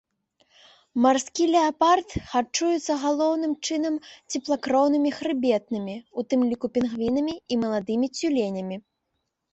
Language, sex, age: Belarusian, female, under 19